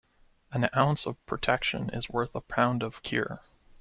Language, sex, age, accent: English, male, 19-29, Canadian English